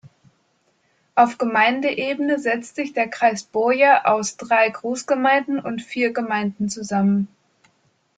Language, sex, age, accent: German, female, 19-29, Deutschland Deutsch